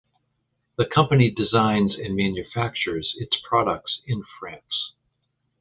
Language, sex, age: English, male, 50-59